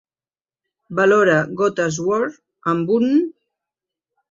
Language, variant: Catalan, Central